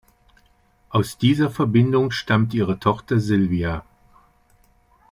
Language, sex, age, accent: German, male, 60-69, Deutschland Deutsch